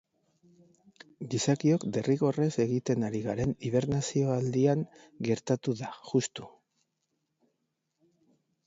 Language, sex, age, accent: Basque, male, 30-39, Mendebalekoa (Araba, Bizkaia, Gipuzkoako mendebaleko herri batzuk)